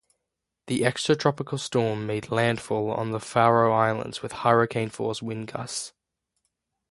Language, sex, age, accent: English, male, under 19, Australian English; Canadian English